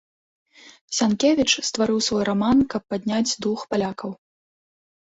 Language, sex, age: Belarusian, female, 19-29